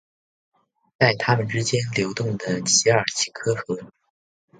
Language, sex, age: Chinese, male, under 19